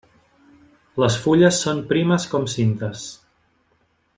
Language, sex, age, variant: Catalan, male, 30-39, Central